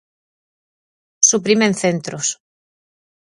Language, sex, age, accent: Galician, female, 40-49, Normativo (estándar)